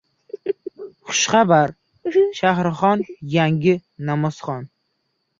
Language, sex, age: Uzbek, male, 19-29